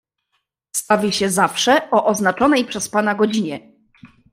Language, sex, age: Polish, female, 19-29